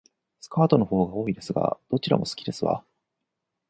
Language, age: Japanese, 40-49